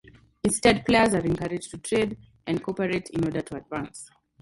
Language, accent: English, Kenyan English